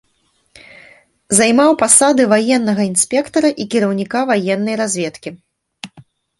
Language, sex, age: Belarusian, female, 70-79